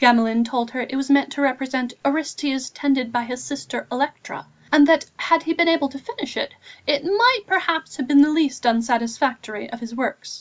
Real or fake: real